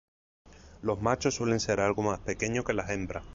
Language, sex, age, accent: Spanish, male, 19-29, España: Sur peninsular (Andalucia, Extremadura, Murcia)